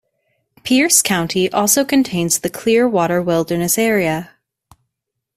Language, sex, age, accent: English, female, 19-29, United States English